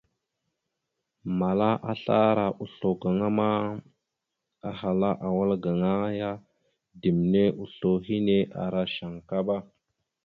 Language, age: Mada (Cameroon), 19-29